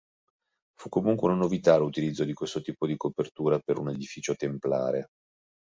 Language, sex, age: Italian, male, 40-49